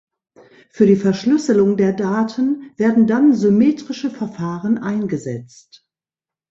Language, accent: German, Deutschland Deutsch